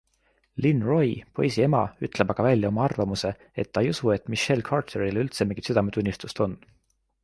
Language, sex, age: Estonian, male, 19-29